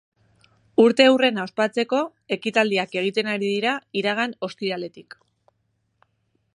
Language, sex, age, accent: Basque, female, 30-39, Erdialdekoa edo Nafarra (Gipuzkoa, Nafarroa)